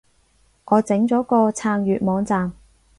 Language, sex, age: Cantonese, female, 19-29